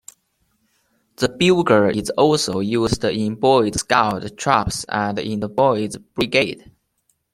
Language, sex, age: English, male, 19-29